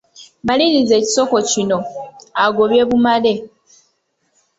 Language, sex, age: Ganda, female, 19-29